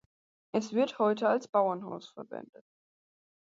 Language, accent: German, Deutschland Deutsch